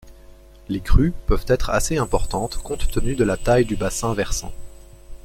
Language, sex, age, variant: French, male, 19-29, Français de métropole